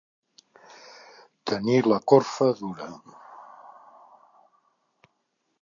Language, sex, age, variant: Catalan, male, 60-69, Central